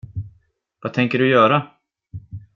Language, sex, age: Swedish, male, 19-29